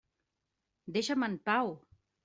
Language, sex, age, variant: Catalan, female, 40-49, Central